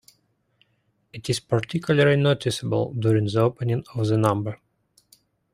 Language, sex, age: English, male, 19-29